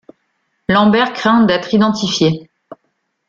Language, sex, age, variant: French, female, 40-49, Français de métropole